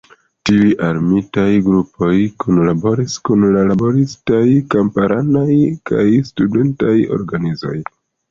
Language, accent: Esperanto, Internacia